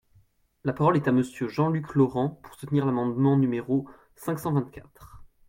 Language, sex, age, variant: French, male, 19-29, Français de métropole